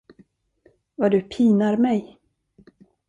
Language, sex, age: Swedish, female, 40-49